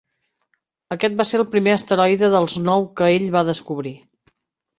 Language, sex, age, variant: Catalan, female, 30-39, Central